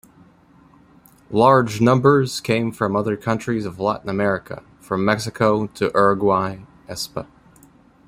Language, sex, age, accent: English, male, 19-29, United States English